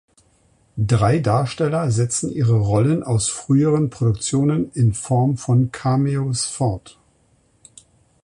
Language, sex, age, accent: German, male, 60-69, Deutschland Deutsch